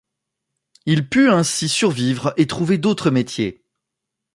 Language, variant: French, Français de métropole